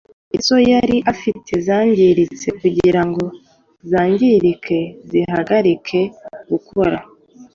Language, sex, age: Kinyarwanda, female, 19-29